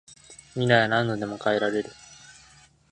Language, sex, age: Japanese, male, 19-29